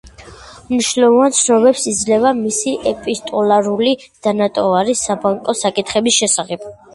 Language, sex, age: Georgian, female, 19-29